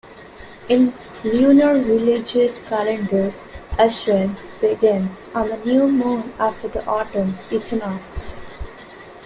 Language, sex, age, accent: English, female, 19-29, India and South Asia (India, Pakistan, Sri Lanka)